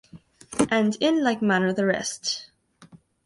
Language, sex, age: English, female, under 19